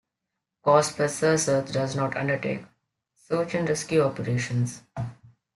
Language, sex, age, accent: English, male, under 19, England English